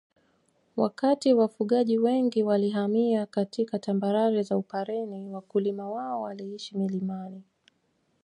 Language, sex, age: Swahili, female, 19-29